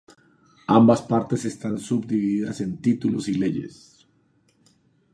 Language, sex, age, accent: Spanish, male, 50-59, Andino-Pacífico: Colombia, Perú, Ecuador, oeste de Bolivia y Venezuela andina